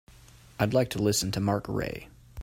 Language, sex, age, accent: English, male, 19-29, United States English